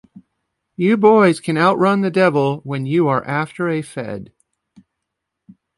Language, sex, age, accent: English, male, 50-59, United States English